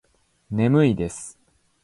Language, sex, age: Japanese, male, 19-29